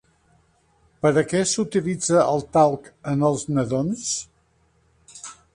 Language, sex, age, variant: Catalan, male, 70-79, Central